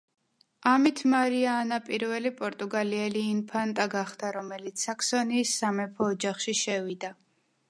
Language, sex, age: Georgian, female, 19-29